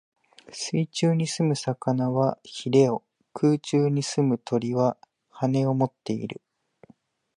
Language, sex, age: Japanese, male, 19-29